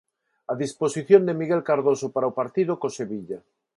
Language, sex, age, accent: Galician, male, 50-59, Neofalante